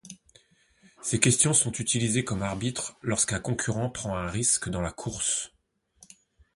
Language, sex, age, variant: French, male, 40-49, Français de métropole